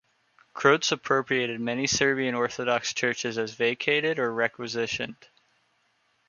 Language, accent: English, United States English